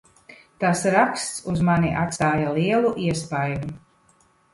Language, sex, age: Latvian, female, 50-59